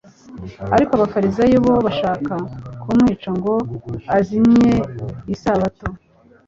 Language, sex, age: Kinyarwanda, female, 30-39